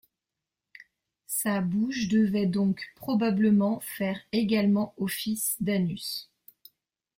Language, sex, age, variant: French, female, 40-49, Français de métropole